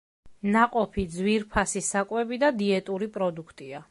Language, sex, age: Georgian, female, 30-39